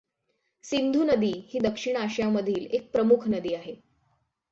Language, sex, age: Marathi, female, 19-29